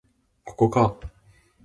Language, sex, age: Japanese, male, under 19